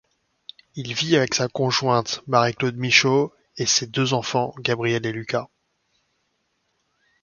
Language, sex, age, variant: French, male, 40-49, Français de métropole